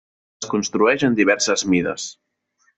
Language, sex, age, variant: Catalan, male, 30-39, Central